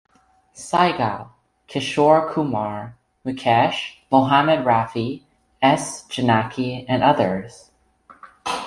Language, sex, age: English, male, under 19